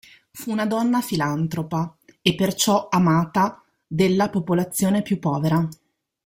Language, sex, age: Italian, female, 30-39